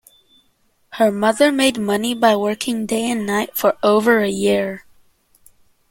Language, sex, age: English, male, under 19